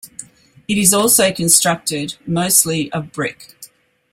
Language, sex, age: English, female, 60-69